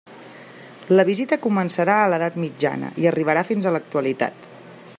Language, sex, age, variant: Catalan, female, 30-39, Central